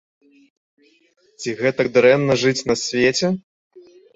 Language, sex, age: Belarusian, male, 30-39